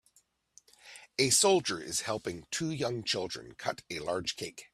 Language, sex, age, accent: English, male, 50-59, United States English